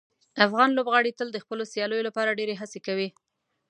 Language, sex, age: Pashto, female, 19-29